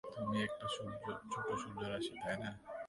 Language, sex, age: Bengali, male, 19-29